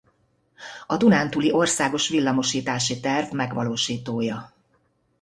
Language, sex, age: Hungarian, female, 50-59